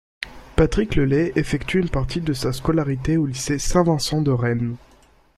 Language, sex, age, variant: French, male, under 19, Français de métropole